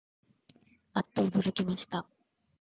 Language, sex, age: Japanese, female, 19-29